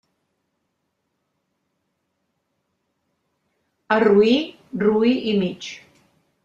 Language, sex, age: Catalan, female, 70-79